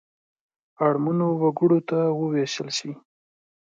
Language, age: Pashto, 19-29